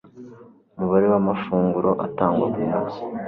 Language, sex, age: Kinyarwanda, male, 19-29